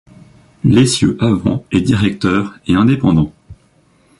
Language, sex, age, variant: French, male, under 19, Français de métropole